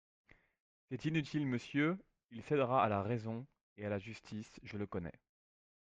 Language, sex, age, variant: French, male, 30-39, Français de métropole